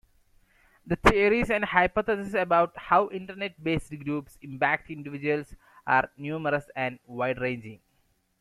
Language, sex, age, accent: English, male, 19-29, India and South Asia (India, Pakistan, Sri Lanka)